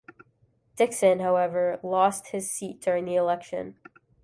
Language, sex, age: English, female, 19-29